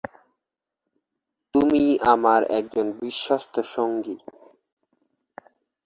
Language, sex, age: Bengali, male, 40-49